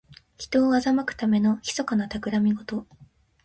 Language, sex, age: Japanese, female, 19-29